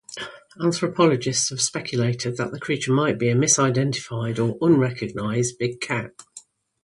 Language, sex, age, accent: English, female, 50-59, England English